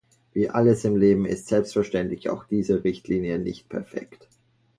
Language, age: German, 30-39